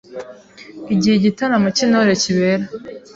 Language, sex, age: Kinyarwanda, female, 19-29